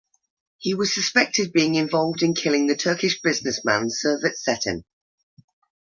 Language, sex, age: English, female, 30-39